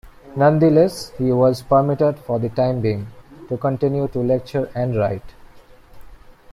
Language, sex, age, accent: English, male, 19-29, India and South Asia (India, Pakistan, Sri Lanka)